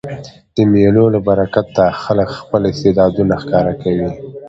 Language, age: Pashto, 19-29